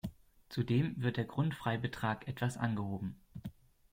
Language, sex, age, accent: German, male, 30-39, Deutschland Deutsch